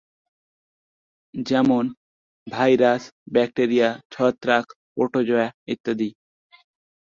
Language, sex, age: Bengali, male, 19-29